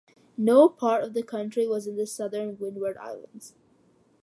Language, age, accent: English, under 19, United States English